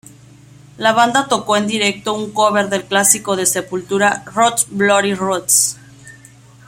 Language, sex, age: Spanish, female, 30-39